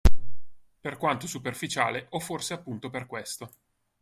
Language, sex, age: Italian, male, 30-39